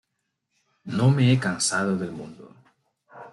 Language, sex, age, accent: Spanish, male, 19-29, América central